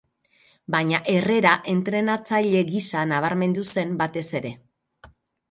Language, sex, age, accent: Basque, female, 50-59, Mendebalekoa (Araba, Bizkaia, Gipuzkoako mendebaleko herri batzuk)